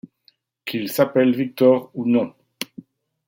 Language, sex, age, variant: French, male, 40-49, Français de métropole